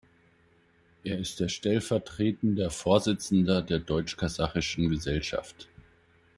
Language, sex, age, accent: German, male, 40-49, Deutschland Deutsch